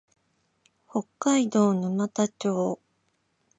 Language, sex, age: Japanese, female, 40-49